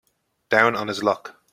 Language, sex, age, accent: English, male, 19-29, Irish English